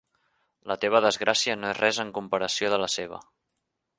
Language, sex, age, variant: Catalan, male, 19-29, Central